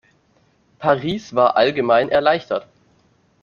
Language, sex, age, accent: German, male, under 19, Deutschland Deutsch